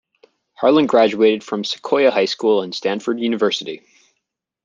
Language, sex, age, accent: English, male, 19-29, United States English